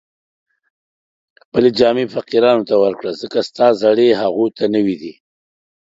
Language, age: Pashto, 50-59